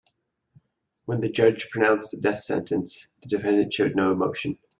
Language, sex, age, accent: English, male, 40-49, United States English